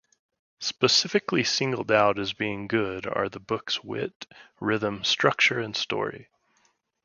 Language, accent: English, United States English